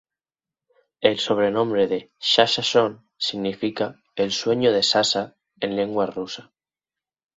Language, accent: Spanish, España: Centro-Sur peninsular (Madrid, Toledo, Castilla-La Mancha)